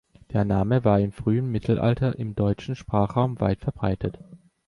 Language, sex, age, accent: German, male, 19-29, Deutschland Deutsch